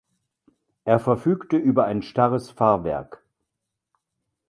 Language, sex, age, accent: German, male, 60-69, Deutschland Deutsch